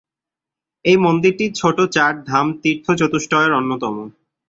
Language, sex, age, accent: Bengali, male, 19-29, Bangladeshi